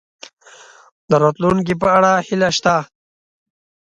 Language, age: Pashto, 30-39